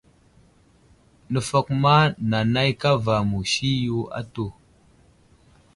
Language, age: Wuzlam, 19-29